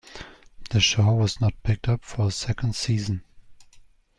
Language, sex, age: English, male, 30-39